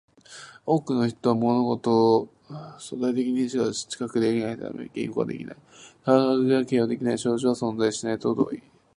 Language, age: Japanese, 19-29